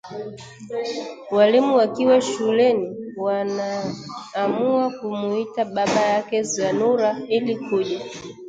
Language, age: Swahili, 19-29